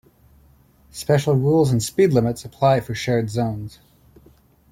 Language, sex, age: English, male, 19-29